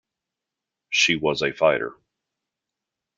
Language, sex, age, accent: English, male, 50-59, United States English